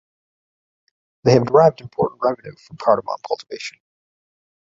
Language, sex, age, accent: English, male, 30-39, United States English